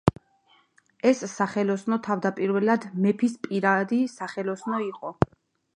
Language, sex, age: Georgian, female, 30-39